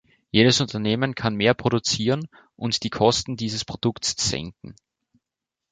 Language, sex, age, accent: German, male, 19-29, Österreichisches Deutsch